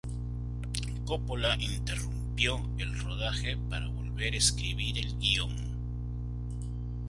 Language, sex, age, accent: Spanish, male, 30-39, Andino-Pacífico: Colombia, Perú, Ecuador, oeste de Bolivia y Venezuela andina